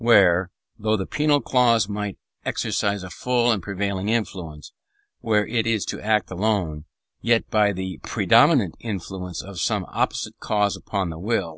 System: none